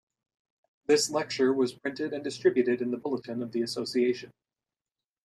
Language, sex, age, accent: English, male, 30-39, United States English